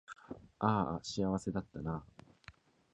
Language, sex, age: Japanese, male, 19-29